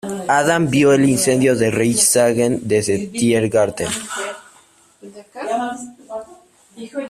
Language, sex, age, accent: Spanish, male, under 19, México